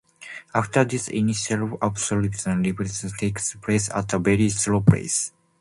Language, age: English, 19-29